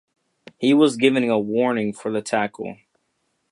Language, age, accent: English, under 19, United States English